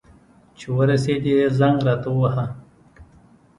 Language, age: Pashto, 40-49